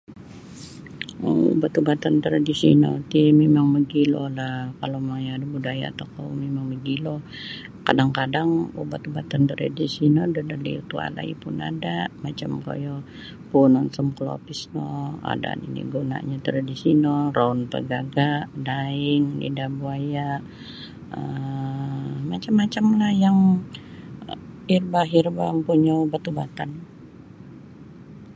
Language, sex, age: Sabah Bisaya, female, 60-69